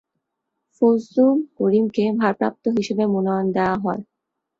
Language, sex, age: Bengali, female, 19-29